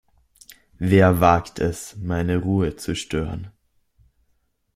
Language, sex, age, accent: German, male, under 19, Österreichisches Deutsch